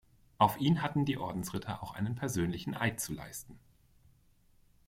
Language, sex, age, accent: German, male, 40-49, Deutschland Deutsch